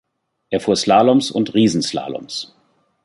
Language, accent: German, Deutschland Deutsch